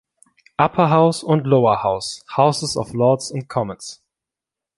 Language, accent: German, Deutschland Deutsch